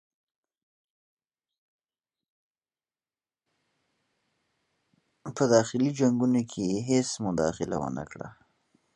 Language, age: Pashto, 19-29